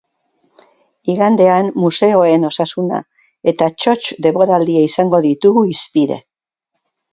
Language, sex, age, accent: Basque, female, 70-79, Mendebalekoa (Araba, Bizkaia, Gipuzkoako mendebaleko herri batzuk)